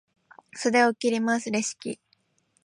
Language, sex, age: Japanese, female, 19-29